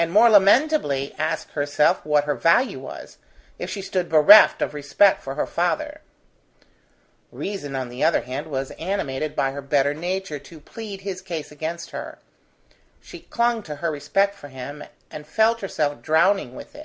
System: none